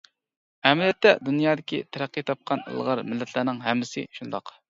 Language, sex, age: Uyghur, female, 40-49